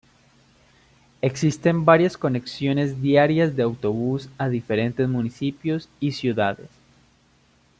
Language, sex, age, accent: Spanish, male, 19-29, Andino-Pacífico: Colombia, Perú, Ecuador, oeste de Bolivia y Venezuela andina